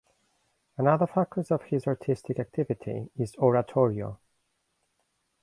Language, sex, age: English, male, 50-59